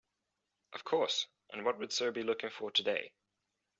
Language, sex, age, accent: English, male, 19-29, Southern African (South Africa, Zimbabwe, Namibia)